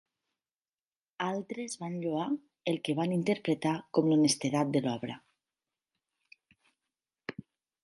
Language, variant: Catalan, Nord-Occidental